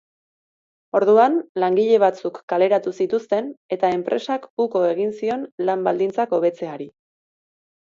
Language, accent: Basque, Erdialdekoa edo Nafarra (Gipuzkoa, Nafarroa)